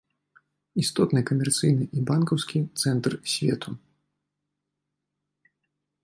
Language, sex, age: Belarusian, male, 19-29